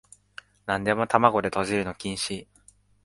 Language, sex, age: Japanese, male, 19-29